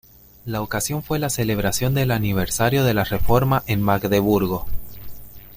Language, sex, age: Spanish, male, 30-39